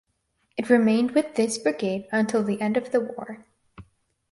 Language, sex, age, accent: English, female, under 19, United States English